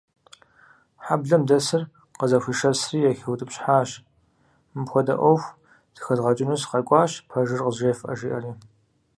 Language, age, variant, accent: Kabardian, 19-29, Адыгэбзэ (Къэбэрдей, Кирил, псоми зэдай), Джылэхъстэней (Gilahsteney)